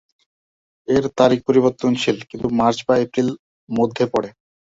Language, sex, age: Bengali, male, 19-29